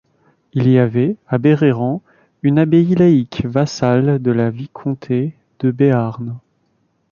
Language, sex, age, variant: French, male, 30-39, Français de métropole